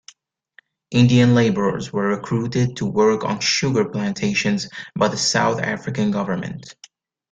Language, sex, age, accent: English, male, 19-29, United States English